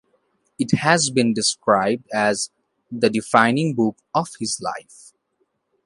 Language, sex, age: English, male, 19-29